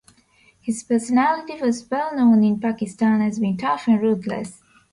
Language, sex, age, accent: English, female, 19-29, India and South Asia (India, Pakistan, Sri Lanka)